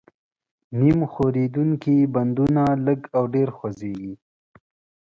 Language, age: Pashto, 19-29